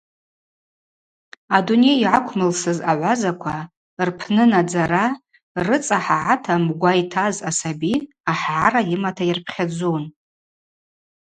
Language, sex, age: Abaza, female, 40-49